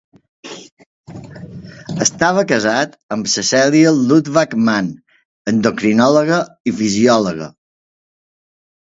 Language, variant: Catalan, Balear